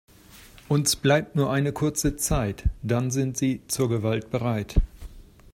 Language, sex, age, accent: German, male, 50-59, Deutschland Deutsch